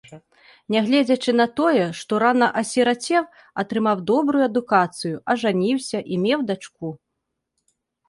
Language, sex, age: Belarusian, male, 19-29